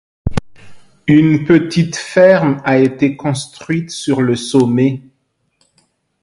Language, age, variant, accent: French, 40-49, Français d'Afrique subsaharienne et des îles africaines, Français de Madagascar